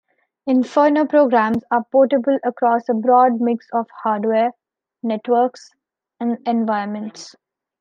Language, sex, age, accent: English, female, 19-29, India and South Asia (India, Pakistan, Sri Lanka)